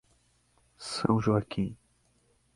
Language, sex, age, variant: Portuguese, male, 30-39, Portuguese (Brasil)